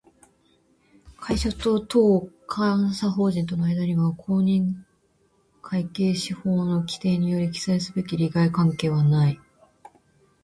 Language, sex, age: Japanese, female, 19-29